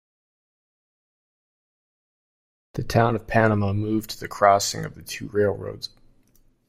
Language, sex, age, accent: English, male, 30-39, United States English